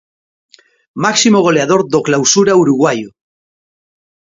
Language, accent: Galician, Normativo (estándar)